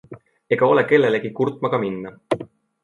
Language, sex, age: Estonian, male, 19-29